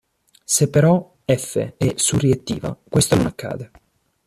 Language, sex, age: Italian, male, 19-29